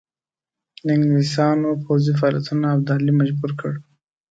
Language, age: Pashto, 19-29